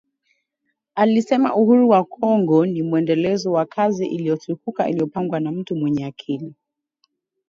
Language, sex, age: Swahili, female, 19-29